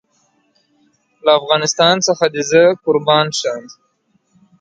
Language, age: English, 19-29